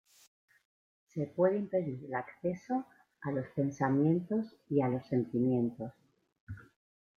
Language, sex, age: Spanish, female, 50-59